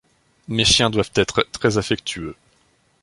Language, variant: French, Français de métropole